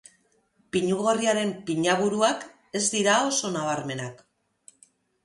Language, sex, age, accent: Basque, female, 40-49, Mendebalekoa (Araba, Bizkaia, Gipuzkoako mendebaleko herri batzuk)